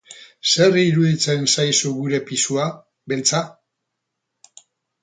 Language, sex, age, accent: Basque, male, 60-69, Erdialdekoa edo Nafarra (Gipuzkoa, Nafarroa)